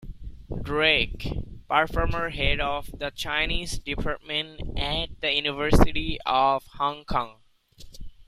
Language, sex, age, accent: English, male, 19-29, United States English